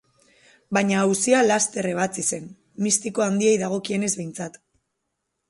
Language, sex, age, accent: Basque, female, 19-29, Mendebalekoa (Araba, Bizkaia, Gipuzkoako mendebaleko herri batzuk)